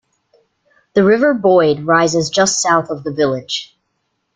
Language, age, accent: English, 19-29, United States English